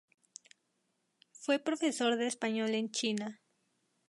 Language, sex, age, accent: Spanish, female, 19-29, México